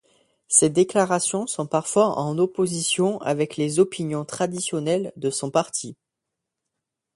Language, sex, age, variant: French, male, under 19, Français de métropole